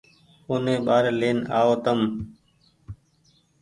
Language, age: Goaria, 19-29